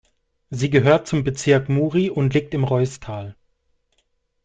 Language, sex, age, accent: German, male, 30-39, Deutschland Deutsch